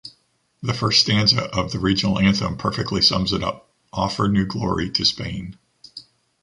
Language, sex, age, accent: English, male, 50-59, United States English